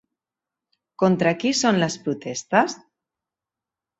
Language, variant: Catalan, Central